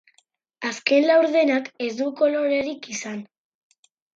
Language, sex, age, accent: Basque, female, under 19, Erdialdekoa edo Nafarra (Gipuzkoa, Nafarroa)